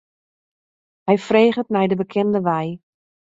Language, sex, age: Western Frisian, female, 30-39